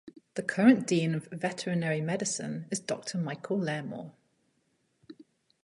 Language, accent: English, England English